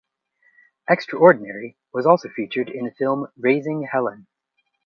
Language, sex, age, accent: English, male, 19-29, United States English